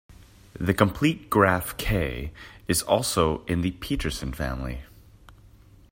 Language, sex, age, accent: English, male, 19-29, United States English